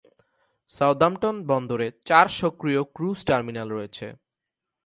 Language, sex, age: Bengali, male, 19-29